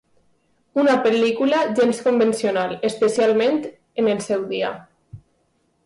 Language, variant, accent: Catalan, Valencià meridional, valencià